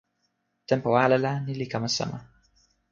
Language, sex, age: Toki Pona, male, 19-29